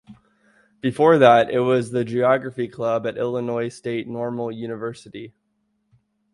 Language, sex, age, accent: English, male, 30-39, United States English